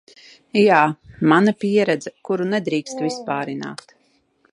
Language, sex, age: Latvian, female, 40-49